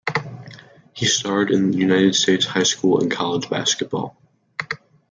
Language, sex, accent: English, male, United States English